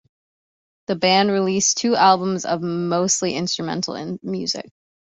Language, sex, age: English, female, 19-29